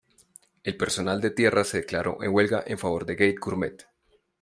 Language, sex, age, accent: Spanish, male, 30-39, Andino-Pacífico: Colombia, Perú, Ecuador, oeste de Bolivia y Venezuela andina